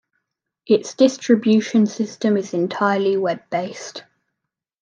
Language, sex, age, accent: English, male, under 19, Australian English